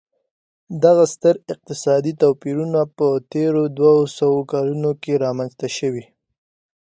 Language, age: Pashto, 19-29